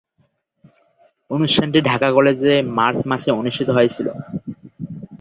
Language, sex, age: Bengali, male, 19-29